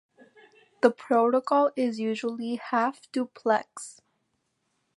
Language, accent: English, United States English